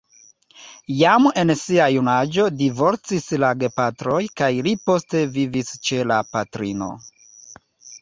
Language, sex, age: Esperanto, male, 40-49